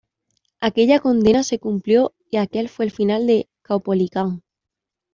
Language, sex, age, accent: Spanish, female, 19-29, España: Sur peninsular (Andalucia, Extremadura, Murcia)